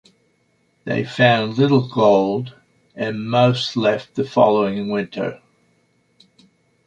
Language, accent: English, Australian English